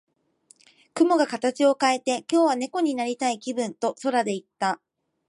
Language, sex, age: Japanese, female, 19-29